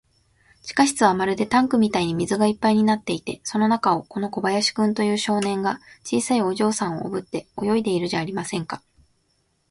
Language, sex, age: Japanese, female, 19-29